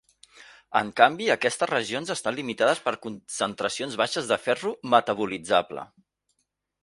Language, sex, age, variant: Catalan, male, 40-49, Central